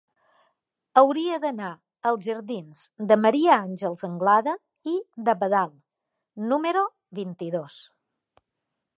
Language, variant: Catalan, Balear